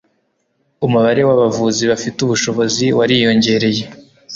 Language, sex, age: Kinyarwanda, male, 19-29